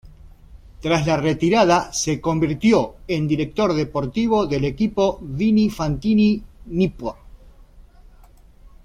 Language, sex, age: Spanish, male, 40-49